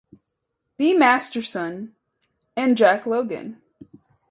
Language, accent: English, United States English